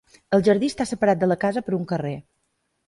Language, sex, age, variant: Catalan, female, 40-49, Balear